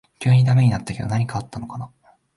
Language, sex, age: Japanese, male, 19-29